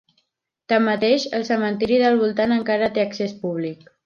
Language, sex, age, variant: Catalan, female, under 19, Septentrional